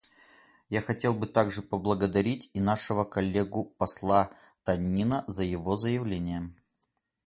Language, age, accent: Russian, 19-29, Русский